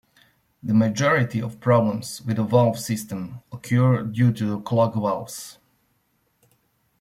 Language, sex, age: English, male, 40-49